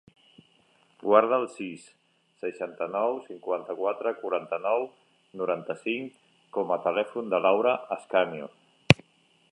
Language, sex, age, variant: Catalan, male, 50-59, Septentrional